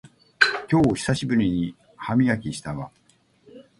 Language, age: Japanese, 60-69